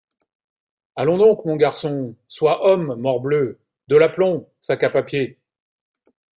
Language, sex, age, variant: French, male, 50-59, Français de métropole